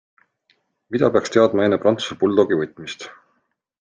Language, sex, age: Estonian, male, 40-49